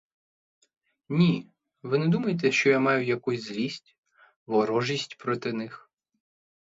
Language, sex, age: Ukrainian, male, 19-29